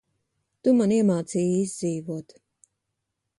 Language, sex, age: Latvian, female, 30-39